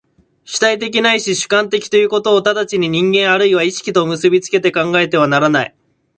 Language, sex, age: Japanese, male, 19-29